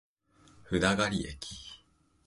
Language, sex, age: Japanese, male, 19-29